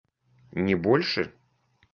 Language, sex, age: Russian, male, 30-39